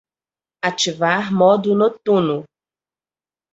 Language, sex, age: Portuguese, female, 40-49